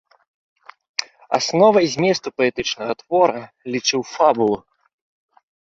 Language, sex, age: Belarusian, male, 19-29